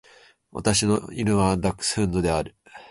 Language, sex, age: Japanese, male, 19-29